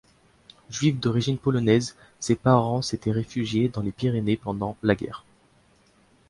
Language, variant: French, Français de métropole